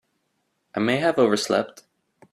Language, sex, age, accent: English, male, 19-29, United States English